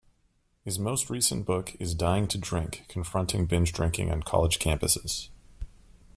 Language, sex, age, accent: English, male, 30-39, Canadian English